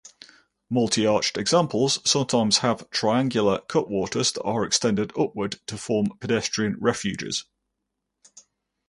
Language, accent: English, England English